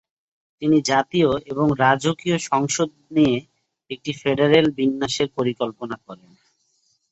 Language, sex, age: Bengali, male, 30-39